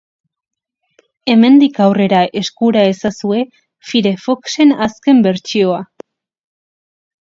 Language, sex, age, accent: Basque, female, 19-29, Erdialdekoa edo Nafarra (Gipuzkoa, Nafarroa)